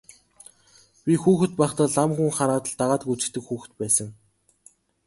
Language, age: Mongolian, 19-29